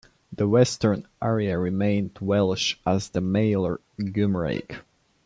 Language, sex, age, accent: English, male, 19-29, England English